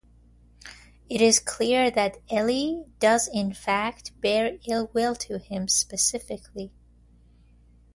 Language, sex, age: English, female, 30-39